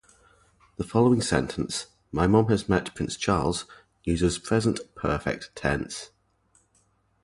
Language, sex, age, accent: English, male, 40-49, England English